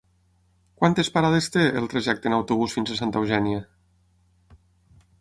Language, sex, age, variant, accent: Catalan, male, 40-49, Tortosí, nord-occidental; Tortosí